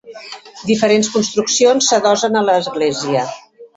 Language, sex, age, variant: Catalan, female, 50-59, Central